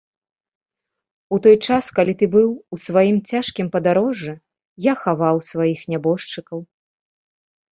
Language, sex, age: Belarusian, female, 30-39